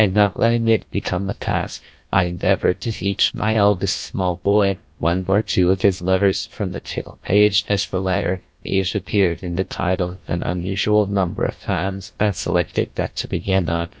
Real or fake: fake